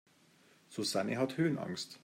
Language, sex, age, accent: German, male, 50-59, Deutschland Deutsch